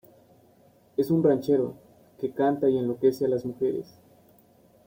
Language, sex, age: Spanish, male, 19-29